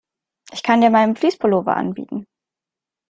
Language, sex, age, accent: German, female, 19-29, Deutschland Deutsch